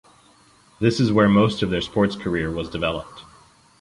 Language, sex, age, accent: English, male, 30-39, United States English